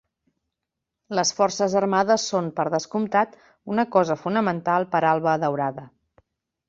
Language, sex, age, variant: Catalan, female, 40-49, Central